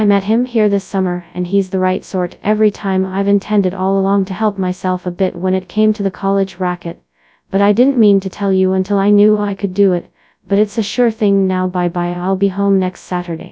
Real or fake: fake